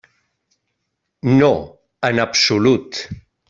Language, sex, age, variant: Catalan, male, 50-59, Central